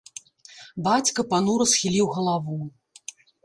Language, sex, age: Belarusian, female, 40-49